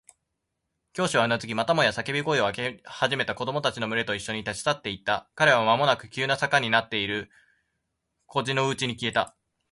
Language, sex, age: Japanese, male, 19-29